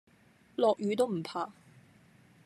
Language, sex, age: Cantonese, female, 19-29